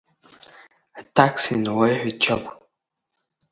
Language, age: Abkhazian, under 19